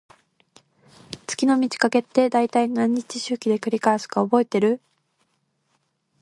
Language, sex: Japanese, female